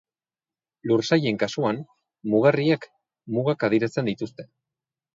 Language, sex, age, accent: Basque, male, 30-39, Erdialdekoa edo Nafarra (Gipuzkoa, Nafarroa)